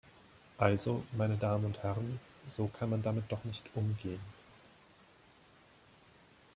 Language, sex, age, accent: German, male, 19-29, Deutschland Deutsch